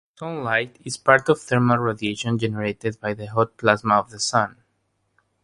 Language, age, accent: English, 19-29, United States English; India and South Asia (India, Pakistan, Sri Lanka)